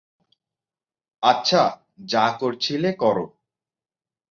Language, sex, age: Bengali, male, 19-29